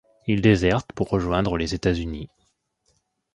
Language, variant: French, Français de métropole